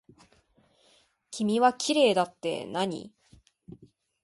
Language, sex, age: Japanese, female, under 19